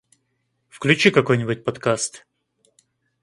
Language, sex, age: Russian, male, 30-39